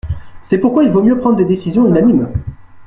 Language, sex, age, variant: French, male, 19-29, Français de métropole